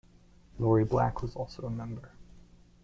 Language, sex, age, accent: English, male, 30-39, United States English